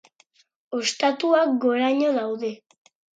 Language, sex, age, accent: Basque, female, under 19, Erdialdekoa edo Nafarra (Gipuzkoa, Nafarroa)